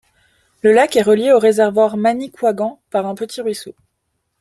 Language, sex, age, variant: French, female, 19-29, Français de métropole